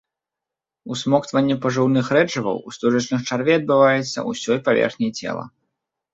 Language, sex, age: Belarusian, male, 30-39